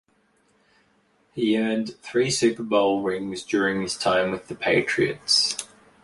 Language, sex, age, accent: English, male, 19-29, Australian English